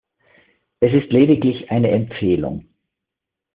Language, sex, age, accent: German, male, 50-59, Österreichisches Deutsch